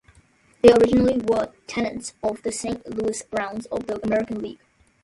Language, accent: English, United States English